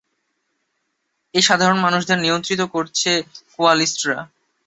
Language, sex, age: Bengali, male, 19-29